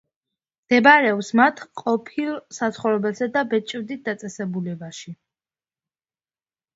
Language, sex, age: Georgian, female, under 19